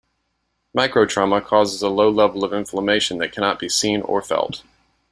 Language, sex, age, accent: English, male, 30-39, United States English